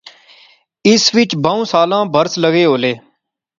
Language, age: Pahari-Potwari, 19-29